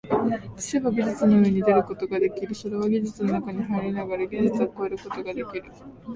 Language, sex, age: Japanese, female, 19-29